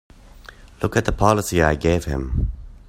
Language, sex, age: English, male, 19-29